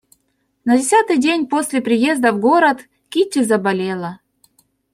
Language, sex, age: Russian, female, 40-49